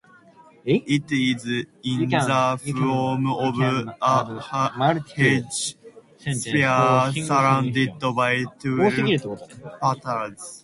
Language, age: English, under 19